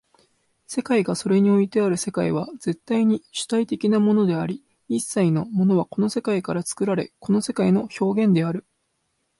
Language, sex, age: Japanese, male, 19-29